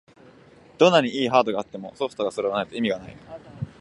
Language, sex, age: Japanese, male, 19-29